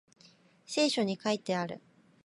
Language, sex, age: Japanese, female, 19-29